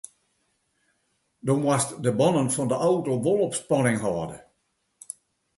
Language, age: Western Frisian, 70-79